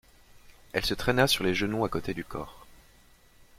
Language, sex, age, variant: French, male, 19-29, Français de métropole